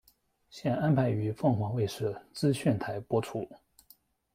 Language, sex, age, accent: Chinese, male, 19-29, 出生地：江苏省